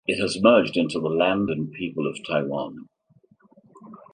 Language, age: English, 60-69